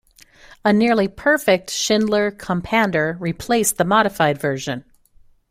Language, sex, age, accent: English, female, 50-59, United States English